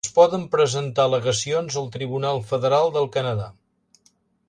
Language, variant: Catalan, Central